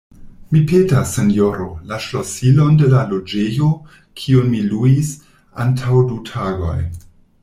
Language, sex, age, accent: Esperanto, male, 40-49, Internacia